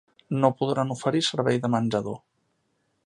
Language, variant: Catalan, Central